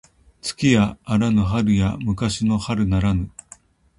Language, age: Japanese, 50-59